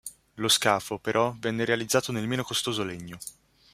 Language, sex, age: Italian, male, under 19